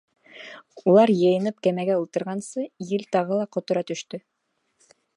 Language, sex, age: Bashkir, female, 19-29